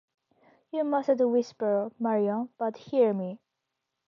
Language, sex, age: English, female, 19-29